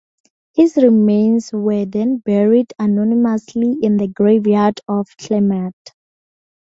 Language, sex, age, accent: English, female, 19-29, Southern African (South Africa, Zimbabwe, Namibia)